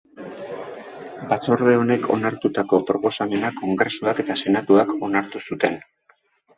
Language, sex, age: Basque, male, 50-59